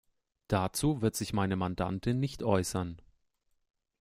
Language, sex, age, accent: German, male, 30-39, Deutschland Deutsch